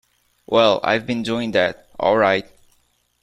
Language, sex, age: English, male, 19-29